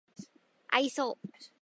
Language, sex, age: Japanese, female, 19-29